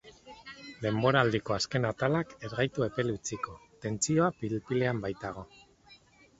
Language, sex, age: Basque, male, 40-49